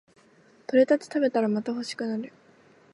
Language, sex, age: Japanese, female, 19-29